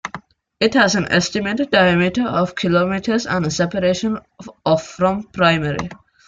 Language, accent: English, India and South Asia (India, Pakistan, Sri Lanka)